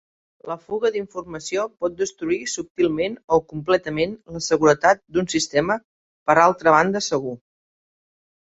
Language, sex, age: Catalan, female, 40-49